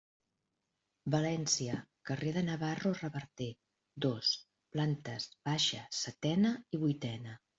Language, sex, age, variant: Catalan, female, 50-59, Central